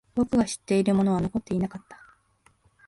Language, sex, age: Japanese, female, 19-29